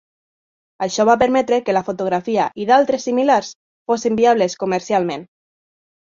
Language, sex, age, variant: Catalan, female, 19-29, Nord-Occidental